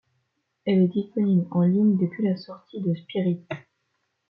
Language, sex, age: French, female, under 19